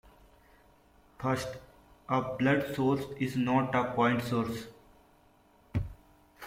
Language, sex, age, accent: English, male, 19-29, India and South Asia (India, Pakistan, Sri Lanka)